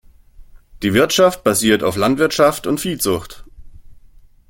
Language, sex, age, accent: German, male, 19-29, Deutschland Deutsch